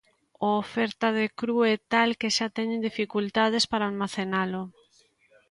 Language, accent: Galician, Normativo (estándar)